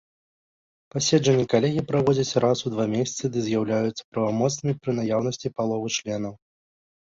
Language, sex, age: Belarusian, male, 19-29